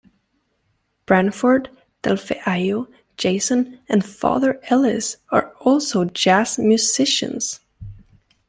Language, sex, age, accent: English, female, 19-29, England English